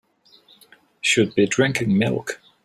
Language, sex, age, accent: English, male, 40-49, England English